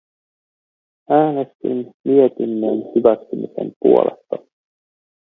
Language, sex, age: Finnish, male, 30-39